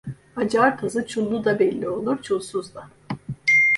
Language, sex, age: Turkish, female, 50-59